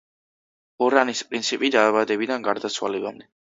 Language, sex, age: Georgian, male, 19-29